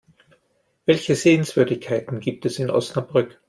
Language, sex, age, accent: German, male, 50-59, Österreichisches Deutsch